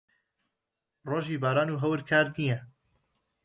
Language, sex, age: Central Kurdish, male, 19-29